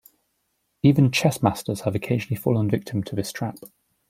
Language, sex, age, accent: English, male, 19-29, England English